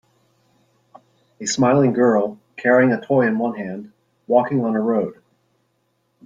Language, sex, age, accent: English, male, 40-49, United States English